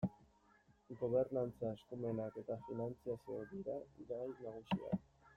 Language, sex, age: Basque, male, 19-29